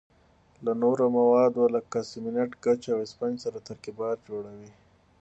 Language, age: Pashto, 19-29